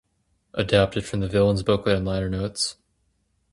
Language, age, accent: English, 19-29, Canadian English